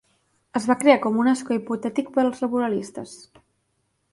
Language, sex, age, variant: Catalan, female, 19-29, Central